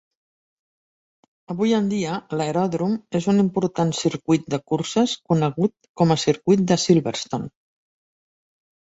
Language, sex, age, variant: Catalan, female, 50-59, Central